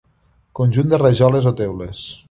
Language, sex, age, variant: Catalan, male, 40-49, Central